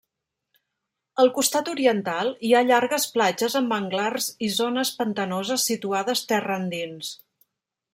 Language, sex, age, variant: Catalan, female, 50-59, Central